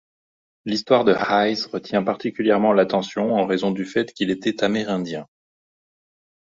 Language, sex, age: French, male, 30-39